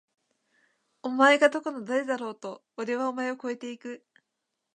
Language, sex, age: Japanese, female, 19-29